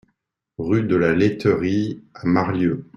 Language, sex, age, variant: French, male, 40-49, Français de métropole